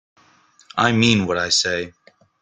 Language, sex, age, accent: English, male, 19-29, United States English